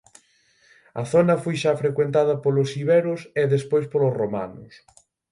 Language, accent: Galician, Atlántico (seseo e gheada); Normativo (estándar)